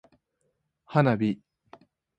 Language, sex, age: Japanese, male, 19-29